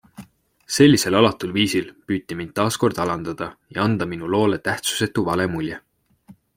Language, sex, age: Estonian, male, 19-29